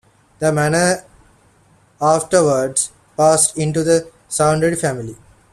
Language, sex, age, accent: English, male, 19-29, India and South Asia (India, Pakistan, Sri Lanka)